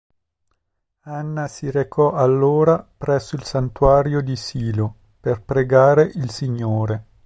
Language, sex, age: Italian, male, 40-49